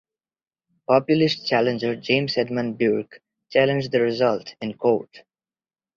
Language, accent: English, India and South Asia (India, Pakistan, Sri Lanka)